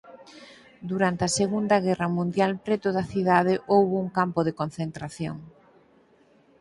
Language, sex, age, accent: Galician, female, 50-59, Normativo (estándar)